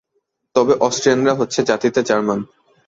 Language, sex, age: Bengali, male, under 19